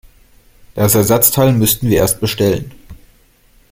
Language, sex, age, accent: German, male, 30-39, Deutschland Deutsch